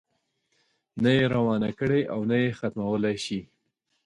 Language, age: Pashto, 40-49